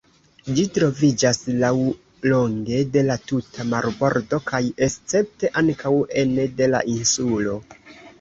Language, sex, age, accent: Esperanto, male, 19-29, Internacia